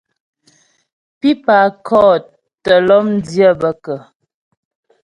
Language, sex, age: Ghomala, female, 30-39